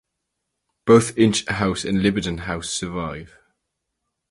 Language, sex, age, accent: English, male, under 19, England English